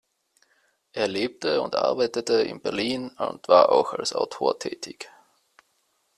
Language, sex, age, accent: German, male, 30-39, Österreichisches Deutsch